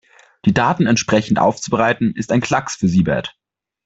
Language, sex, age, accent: German, male, under 19, Deutschland Deutsch